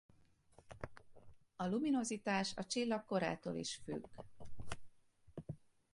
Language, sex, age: Hungarian, female, 50-59